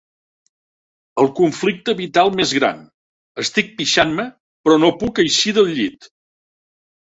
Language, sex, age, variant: Catalan, male, 60-69, Central